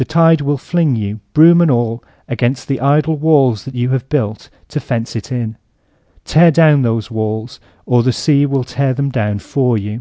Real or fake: real